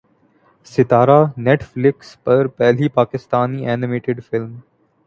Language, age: Urdu, 19-29